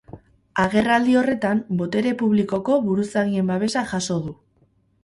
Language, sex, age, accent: Basque, female, 19-29, Erdialdekoa edo Nafarra (Gipuzkoa, Nafarroa)